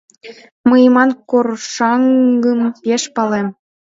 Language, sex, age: Mari, female, 19-29